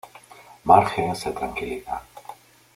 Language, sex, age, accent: Spanish, male, 40-49, España: Norte peninsular (Asturias, Castilla y León, Cantabria, País Vasco, Navarra, Aragón, La Rioja, Guadalajara, Cuenca)